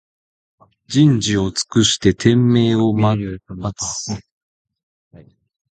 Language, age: Japanese, 19-29